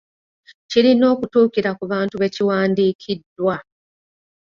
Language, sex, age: Ganda, female, 30-39